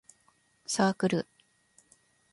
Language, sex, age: Japanese, female, 50-59